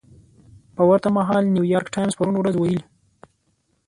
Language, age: Pashto, 19-29